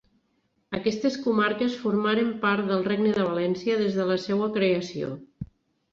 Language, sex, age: Catalan, female, 40-49